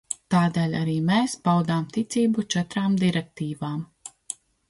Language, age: Latvian, 30-39